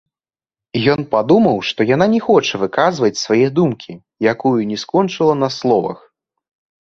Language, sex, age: Belarusian, male, under 19